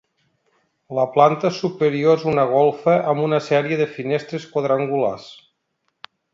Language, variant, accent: Catalan, Nord-Occidental, nord-occidental